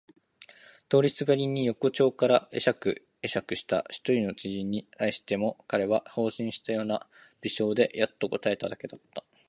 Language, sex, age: Japanese, male, 19-29